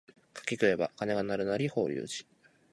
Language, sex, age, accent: Japanese, male, 19-29, 東京